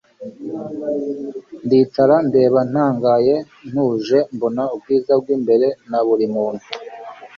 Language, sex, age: Kinyarwanda, male, 19-29